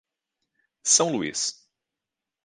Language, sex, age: Portuguese, male, 30-39